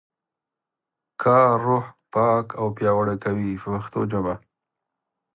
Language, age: Pashto, 30-39